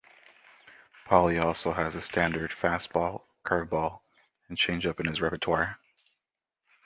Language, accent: English, United States English